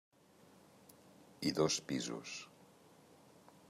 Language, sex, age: Catalan, male, 50-59